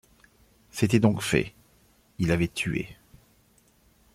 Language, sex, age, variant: French, male, 40-49, Français de métropole